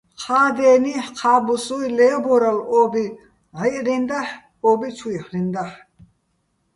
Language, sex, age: Bats, female, 70-79